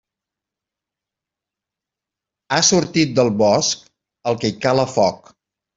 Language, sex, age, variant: Catalan, male, 60-69, Nord-Occidental